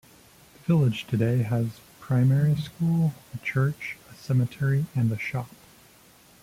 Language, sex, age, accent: English, male, 30-39, United States English